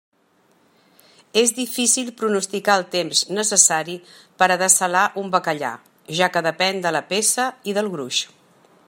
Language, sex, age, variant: Catalan, female, 60-69, Central